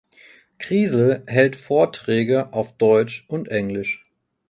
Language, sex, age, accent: German, male, 30-39, Deutschland Deutsch